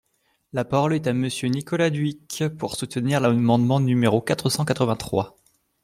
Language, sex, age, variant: French, male, 19-29, Français de métropole